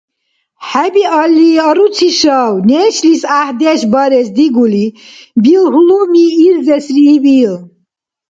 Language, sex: Dargwa, female